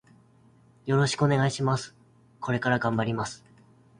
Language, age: Japanese, 19-29